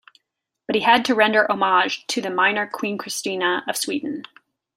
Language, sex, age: English, female, 40-49